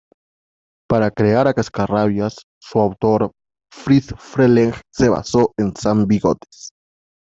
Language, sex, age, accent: Spanish, male, 19-29, Andino-Pacífico: Colombia, Perú, Ecuador, oeste de Bolivia y Venezuela andina